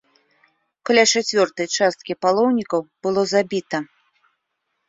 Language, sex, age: Belarusian, female, 40-49